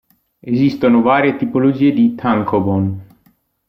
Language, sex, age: Italian, male, 30-39